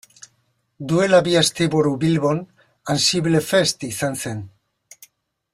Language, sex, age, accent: Basque, male, 60-69, Mendebalekoa (Araba, Bizkaia, Gipuzkoako mendebaleko herri batzuk)